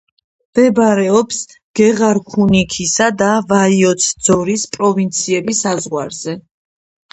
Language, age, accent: Georgian, under 19, ჩვეულებრივი